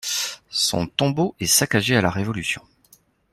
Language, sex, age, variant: French, male, 40-49, Français de métropole